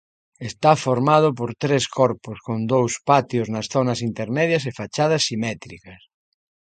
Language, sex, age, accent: Galician, male, 60-69, Atlántico (seseo e gheada)